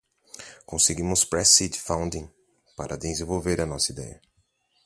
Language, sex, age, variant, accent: Portuguese, male, 19-29, Portuguese (Brasil), Paulista